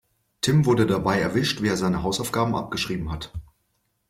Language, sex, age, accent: German, male, 50-59, Deutschland Deutsch